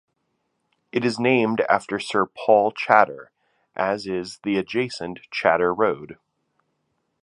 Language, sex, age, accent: English, male, 30-39, United States English